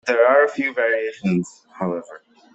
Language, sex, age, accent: English, male, 19-29, England English